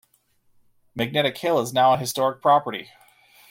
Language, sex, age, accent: English, male, 30-39, Canadian English